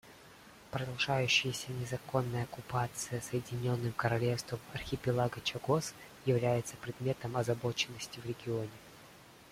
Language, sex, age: Russian, male, 19-29